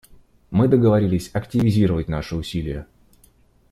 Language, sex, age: Russian, male, 19-29